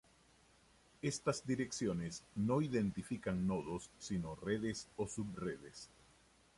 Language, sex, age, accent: Spanish, male, 60-69, Caribe: Cuba, Venezuela, Puerto Rico, República Dominicana, Panamá, Colombia caribeña, México caribeño, Costa del golfo de México